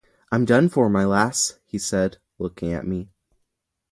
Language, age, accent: English, under 19, United States English